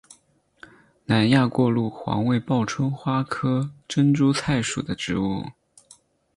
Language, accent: Chinese, 出生地：江西省